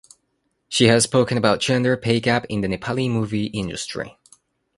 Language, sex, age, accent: English, male, 19-29, United States English